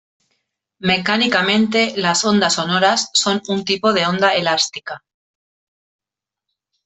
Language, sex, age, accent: Spanish, female, 50-59, España: Centro-Sur peninsular (Madrid, Toledo, Castilla-La Mancha)